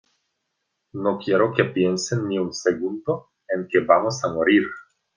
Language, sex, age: Spanish, male, 30-39